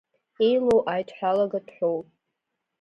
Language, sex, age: Abkhazian, female, under 19